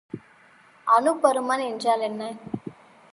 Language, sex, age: Tamil, female, 19-29